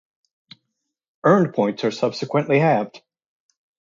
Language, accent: English, United States English